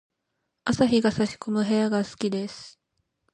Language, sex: Japanese, female